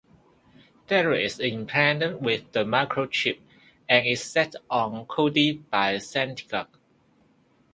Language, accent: English, Hong Kong English